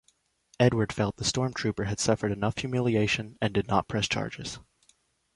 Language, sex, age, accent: English, male, 19-29, United States English